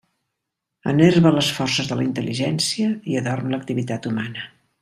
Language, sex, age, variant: Catalan, female, 70-79, Central